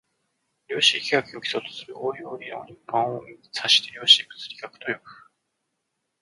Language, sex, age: Japanese, male, 30-39